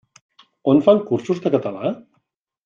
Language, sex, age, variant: Catalan, male, 50-59, Central